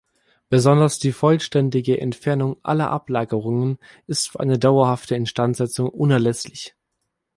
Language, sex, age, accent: German, male, 19-29, Deutschland Deutsch